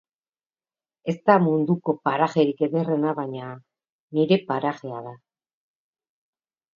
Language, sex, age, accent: Basque, female, 50-59, Mendebalekoa (Araba, Bizkaia, Gipuzkoako mendebaleko herri batzuk)